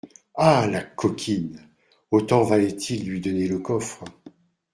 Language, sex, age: French, male, 60-69